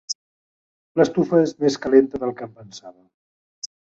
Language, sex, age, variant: Catalan, male, 50-59, Nord-Occidental